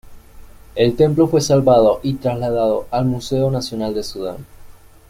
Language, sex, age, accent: Spanish, male, under 19, Caribe: Cuba, Venezuela, Puerto Rico, República Dominicana, Panamá, Colombia caribeña, México caribeño, Costa del golfo de México